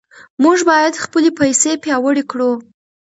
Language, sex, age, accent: Pashto, female, under 19, کندهاری لهجه